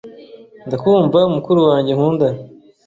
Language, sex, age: Kinyarwanda, male, 19-29